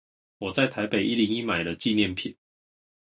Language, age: Chinese, 19-29